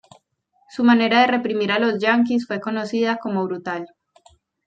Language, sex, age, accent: Spanish, female, 30-39, Andino-Pacífico: Colombia, Perú, Ecuador, oeste de Bolivia y Venezuela andina